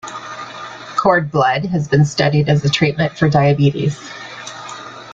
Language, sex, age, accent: English, female, 50-59, United States English